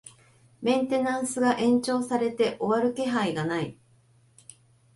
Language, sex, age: Japanese, female, 50-59